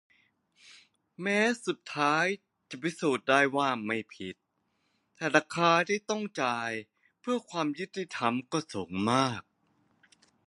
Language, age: Thai, 30-39